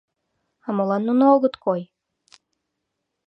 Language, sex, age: Mari, female, 19-29